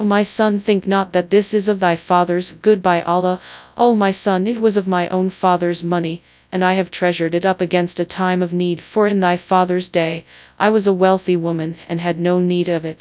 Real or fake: fake